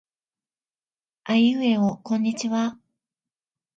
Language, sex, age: Japanese, female, 40-49